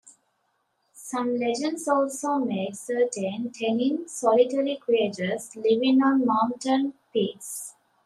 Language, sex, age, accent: English, female, 19-29, England English